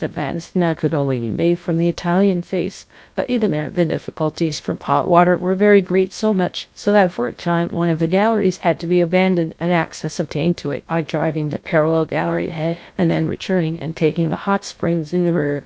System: TTS, GlowTTS